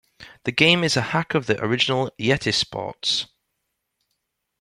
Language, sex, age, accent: English, male, 19-29, England English